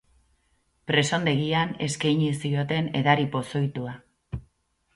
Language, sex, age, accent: Basque, female, 40-49, Erdialdekoa edo Nafarra (Gipuzkoa, Nafarroa)